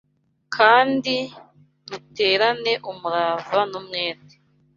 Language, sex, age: Kinyarwanda, female, 19-29